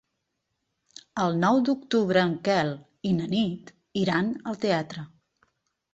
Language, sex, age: Catalan, female, 50-59